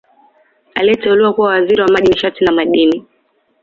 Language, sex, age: Swahili, female, 19-29